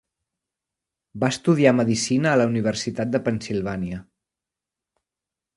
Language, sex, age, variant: Catalan, male, 30-39, Central